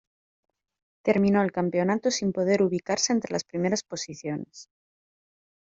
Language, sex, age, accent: Spanish, female, 30-39, España: Norte peninsular (Asturias, Castilla y León, Cantabria, País Vasco, Navarra, Aragón, La Rioja, Guadalajara, Cuenca)